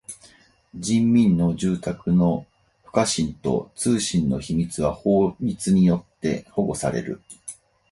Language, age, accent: Japanese, 50-59, 標準語